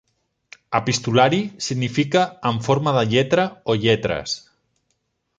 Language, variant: Catalan, Central